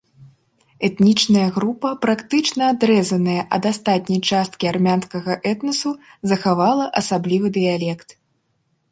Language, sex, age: Belarusian, female, 19-29